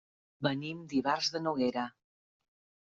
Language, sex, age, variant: Catalan, female, 40-49, Central